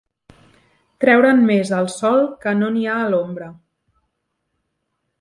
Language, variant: Catalan, Central